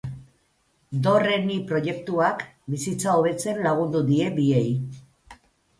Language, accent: Basque, Erdialdekoa edo Nafarra (Gipuzkoa, Nafarroa)